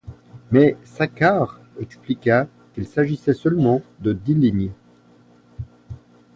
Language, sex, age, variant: French, male, 50-59, Français de métropole